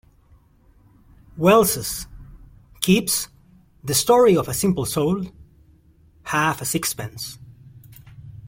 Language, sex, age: English, male, 60-69